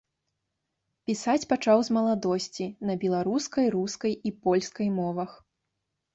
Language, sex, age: Belarusian, female, 19-29